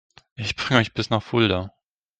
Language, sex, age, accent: German, male, 30-39, Deutschland Deutsch